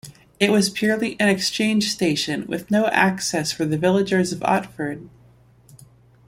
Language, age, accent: English, 19-29, United States English